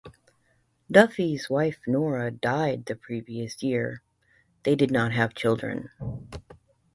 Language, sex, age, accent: English, female, 50-59, United States English